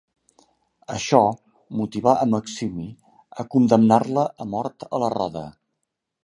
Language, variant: Catalan, Central